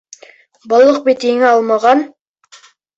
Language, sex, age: Bashkir, male, under 19